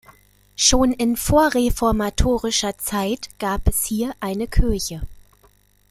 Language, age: German, 30-39